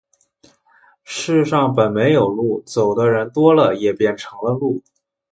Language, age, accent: Chinese, 19-29, 出生地：江苏省